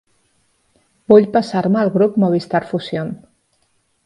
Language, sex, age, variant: Catalan, female, 40-49, Central